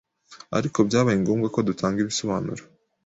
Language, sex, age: Kinyarwanda, male, 30-39